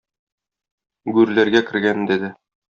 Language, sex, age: Tatar, male, 30-39